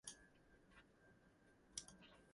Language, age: English, 19-29